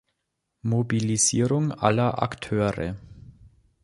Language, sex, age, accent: German, male, under 19, Deutschland Deutsch